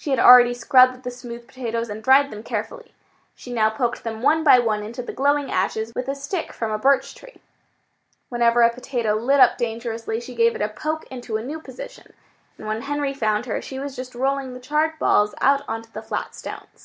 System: none